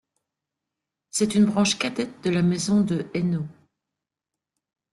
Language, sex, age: French, female, 60-69